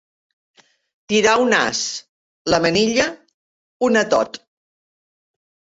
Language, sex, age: Catalan, female, 60-69